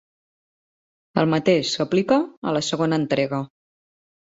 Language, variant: Catalan, Central